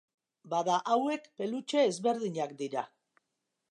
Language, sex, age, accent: Basque, female, 60-69, Mendebalekoa (Araba, Bizkaia, Gipuzkoako mendebaleko herri batzuk)